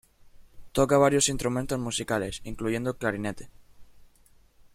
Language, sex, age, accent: Spanish, male, under 19, España: Sur peninsular (Andalucia, Extremadura, Murcia)